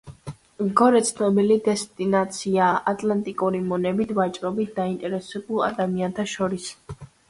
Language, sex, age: Georgian, female, under 19